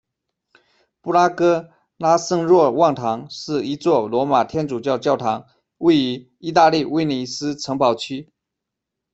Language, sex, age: Chinese, male, 30-39